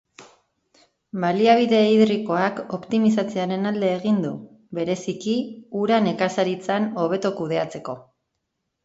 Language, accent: Basque, Erdialdekoa edo Nafarra (Gipuzkoa, Nafarroa)